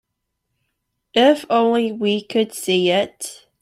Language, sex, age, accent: English, female, under 19, United States English